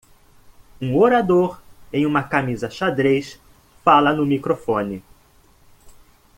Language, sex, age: Portuguese, male, 30-39